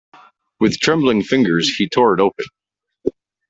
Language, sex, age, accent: English, male, 40-49, Canadian English